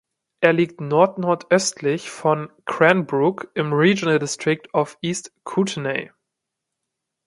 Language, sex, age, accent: German, male, 19-29, Deutschland Deutsch